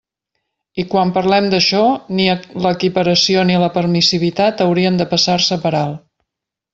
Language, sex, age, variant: Catalan, female, 50-59, Central